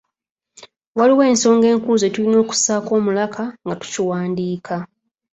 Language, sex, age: Ganda, female, 19-29